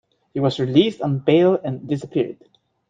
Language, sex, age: English, male, 19-29